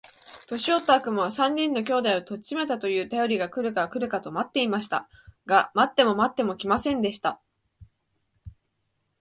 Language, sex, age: Japanese, female, under 19